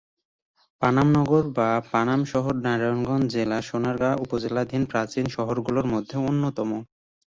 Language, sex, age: Bengali, male, 19-29